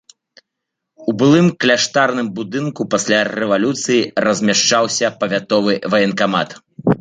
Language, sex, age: Belarusian, male, 40-49